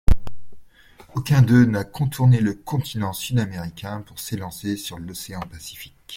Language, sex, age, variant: French, male, 40-49, Français de métropole